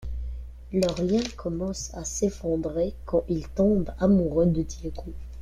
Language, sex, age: French, male, under 19